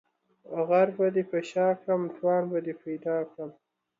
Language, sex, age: Pashto, male, 19-29